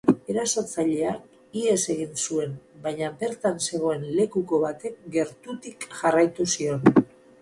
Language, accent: Basque, Mendebalekoa (Araba, Bizkaia, Gipuzkoako mendebaleko herri batzuk)